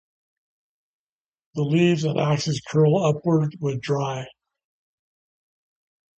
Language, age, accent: English, 60-69, United States English